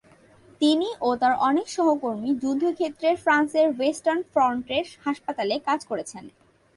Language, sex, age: Bengali, female, 19-29